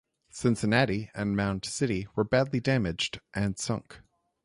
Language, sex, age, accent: English, male, 30-39, United States English